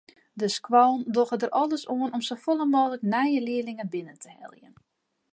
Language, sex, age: Western Frisian, female, 40-49